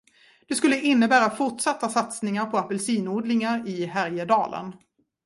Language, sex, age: Swedish, female, 40-49